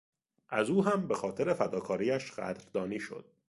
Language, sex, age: Persian, male, 30-39